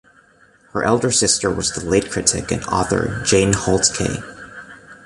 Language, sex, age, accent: English, male, 19-29, United States English